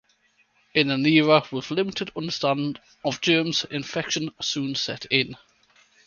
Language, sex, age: English, male, 30-39